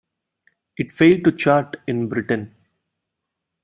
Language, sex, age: English, male, 19-29